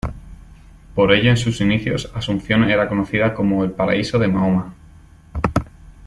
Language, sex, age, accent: Spanish, male, 19-29, España: Centro-Sur peninsular (Madrid, Toledo, Castilla-La Mancha)